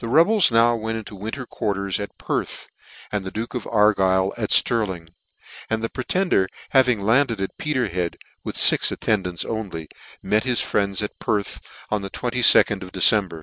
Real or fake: real